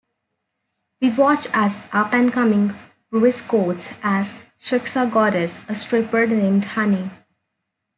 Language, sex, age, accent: English, female, 19-29, India and South Asia (India, Pakistan, Sri Lanka)